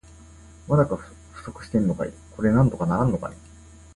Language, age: Japanese, 30-39